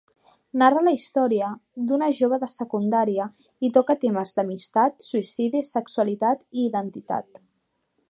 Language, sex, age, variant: Catalan, female, 19-29, Central